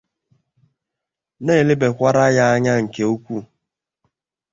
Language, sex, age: Igbo, male, 19-29